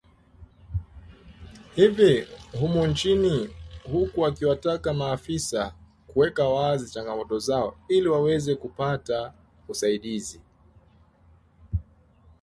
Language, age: Swahili, 19-29